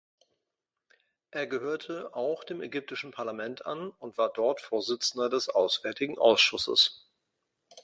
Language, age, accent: German, 50-59, Deutschland Deutsch